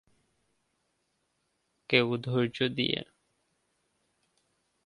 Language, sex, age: Bengali, male, 19-29